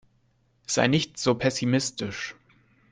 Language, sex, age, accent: German, male, 19-29, Deutschland Deutsch